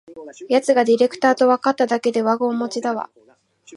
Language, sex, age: Japanese, female, 19-29